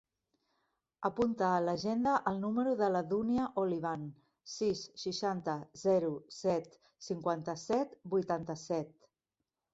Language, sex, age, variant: Catalan, female, 50-59, Central